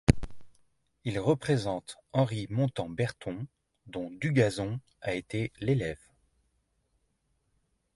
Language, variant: French, Français de métropole